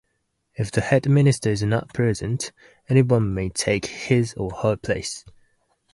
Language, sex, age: English, male, 19-29